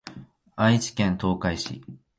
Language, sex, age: Japanese, male, 19-29